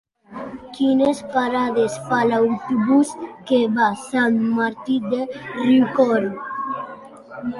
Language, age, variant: Catalan, under 19, Central